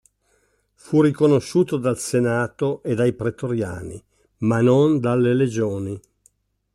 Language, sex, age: Italian, male, 60-69